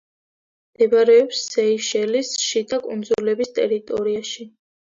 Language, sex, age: Georgian, female, under 19